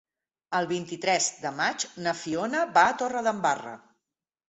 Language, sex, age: Catalan, female, 40-49